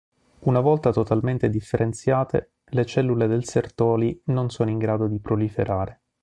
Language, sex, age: Italian, male, 40-49